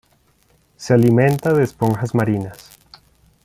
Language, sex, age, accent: Spanish, male, 30-39, Andino-Pacífico: Colombia, Perú, Ecuador, oeste de Bolivia y Venezuela andina